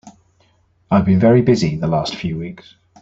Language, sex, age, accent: English, male, 40-49, England English